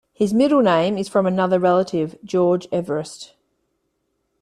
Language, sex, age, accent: English, female, 30-39, Australian English